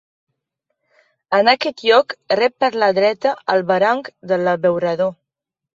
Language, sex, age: Catalan, female, 19-29